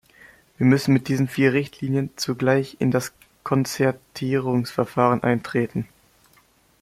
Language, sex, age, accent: German, male, under 19, Deutschland Deutsch